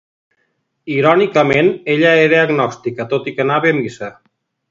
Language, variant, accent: Catalan, Nord-Occidental, nord-occidental